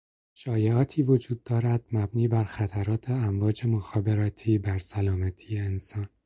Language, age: Persian, 19-29